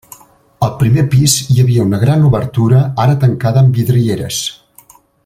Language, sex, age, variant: Catalan, male, 60-69, Central